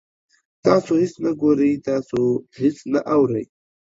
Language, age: Pashto, 19-29